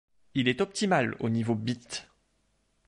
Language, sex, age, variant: French, male, 30-39, Français de métropole